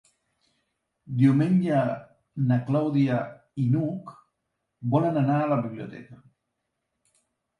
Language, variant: Catalan, Central